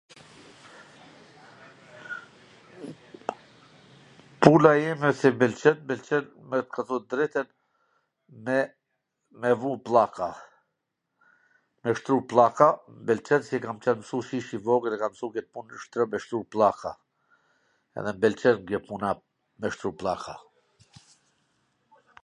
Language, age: Gheg Albanian, 40-49